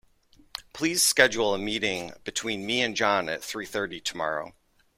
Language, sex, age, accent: English, male, 30-39, United States English